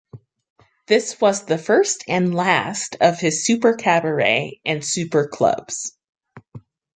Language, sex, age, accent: English, female, 19-29, United States English